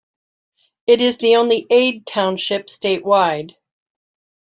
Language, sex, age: English, female, 60-69